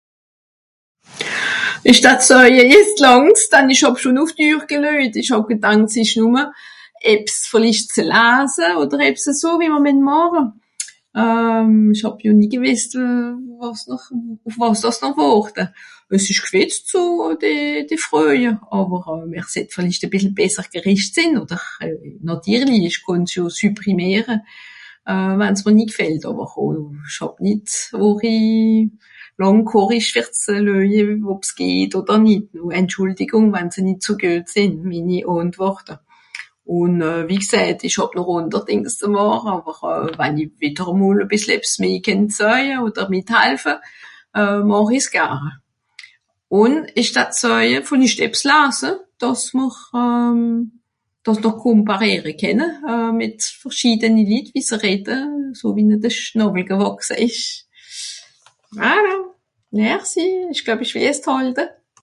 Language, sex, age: Swiss German, female, 60-69